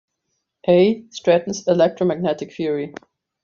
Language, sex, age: English, female, 19-29